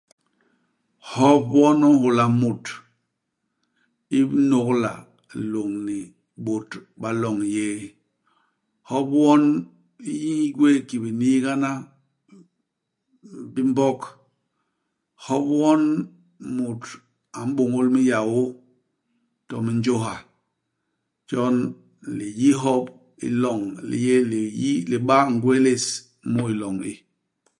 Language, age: Basaa, 40-49